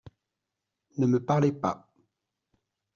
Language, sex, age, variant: French, male, 30-39, Français de métropole